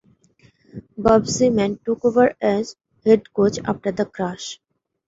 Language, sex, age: English, female, 19-29